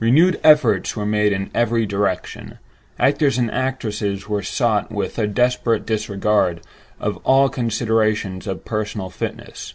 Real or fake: real